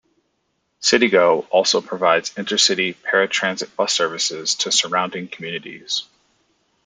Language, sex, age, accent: English, male, 30-39, United States English